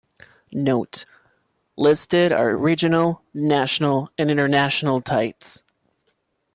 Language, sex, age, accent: English, male, 19-29, United States English